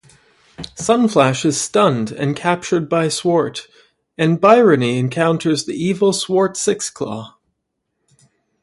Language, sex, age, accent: English, male, 19-29, Canadian English